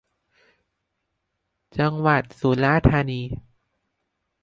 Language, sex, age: Thai, male, under 19